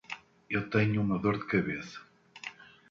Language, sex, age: Portuguese, male, 50-59